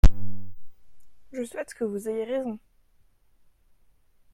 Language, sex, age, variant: French, female, 19-29, Français de métropole